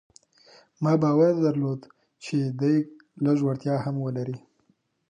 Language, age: Pashto, 19-29